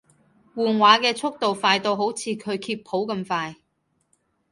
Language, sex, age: Cantonese, female, 30-39